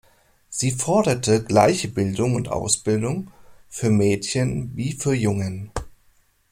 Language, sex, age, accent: German, male, 30-39, Deutschland Deutsch